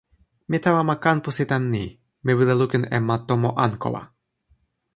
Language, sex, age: Toki Pona, male, 19-29